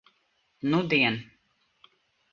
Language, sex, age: Latvian, female, 30-39